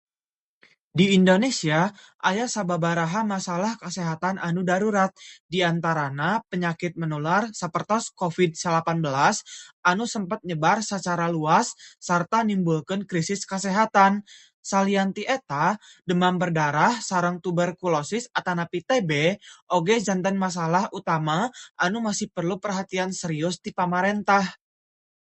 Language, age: Sundanese, 19-29